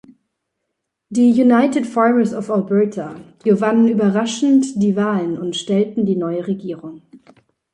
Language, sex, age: German, female, 19-29